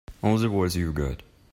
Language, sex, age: English, male, under 19